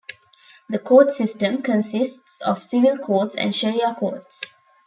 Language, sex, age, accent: English, female, 19-29, India and South Asia (India, Pakistan, Sri Lanka)